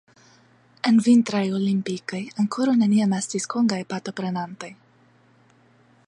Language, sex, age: Esperanto, female, 19-29